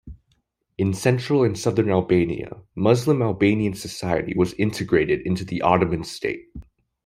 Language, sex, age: English, male, under 19